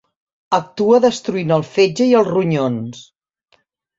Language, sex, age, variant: Catalan, female, 50-59, Central